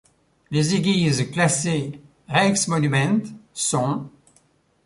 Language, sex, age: French, male, 70-79